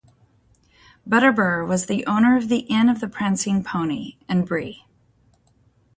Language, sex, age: English, female, 50-59